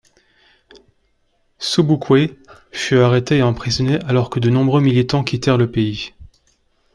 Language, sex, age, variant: French, male, 30-39, Français de métropole